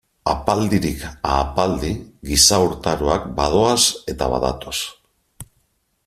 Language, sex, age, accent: Basque, male, 50-59, Mendebalekoa (Araba, Bizkaia, Gipuzkoako mendebaleko herri batzuk)